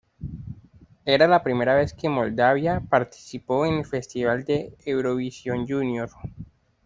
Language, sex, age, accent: Spanish, male, 19-29, Caribe: Cuba, Venezuela, Puerto Rico, República Dominicana, Panamá, Colombia caribeña, México caribeño, Costa del golfo de México